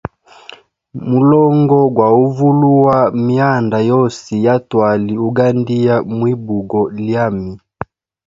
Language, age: Hemba, 19-29